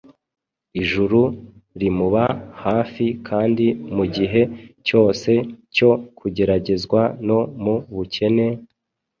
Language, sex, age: Kinyarwanda, male, 30-39